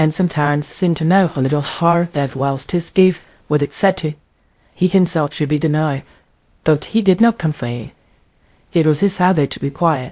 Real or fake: fake